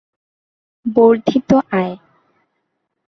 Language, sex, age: Bengali, female, 19-29